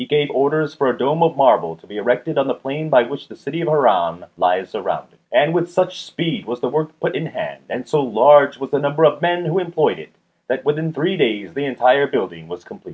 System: none